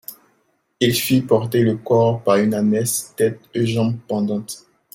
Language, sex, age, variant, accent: French, male, 19-29, Français d'Afrique subsaharienne et des îles africaines, Français de Côte d’Ivoire